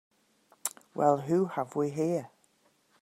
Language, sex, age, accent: English, female, 50-59, England English